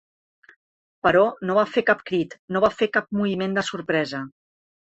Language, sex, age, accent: Catalan, female, 40-49, Barceloní